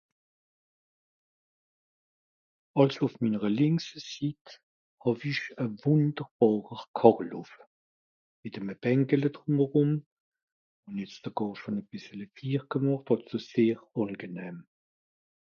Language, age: Swiss German, 60-69